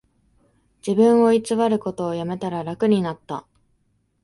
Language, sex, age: Japanese, female, 19-29